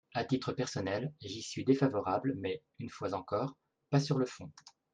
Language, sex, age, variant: French, male, 40-49, Français de métropole